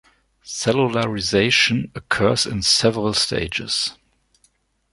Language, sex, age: English, male, 50-59